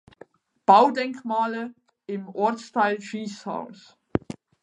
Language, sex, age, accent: German, female, 30-39, Schweizerdeutsch